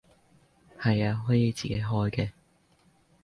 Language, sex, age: Cantonese, male, under 19